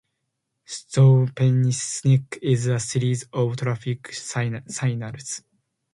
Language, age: English, 19-29